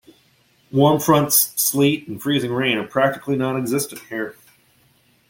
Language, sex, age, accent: English, male, 19-29, United States English